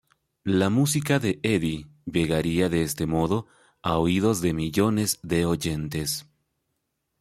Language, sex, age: Spanish, male, 40-49